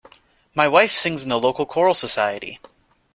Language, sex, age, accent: English, male, 19-29, United States English